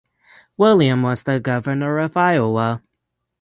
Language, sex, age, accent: English, male, 19-29, United States English; England English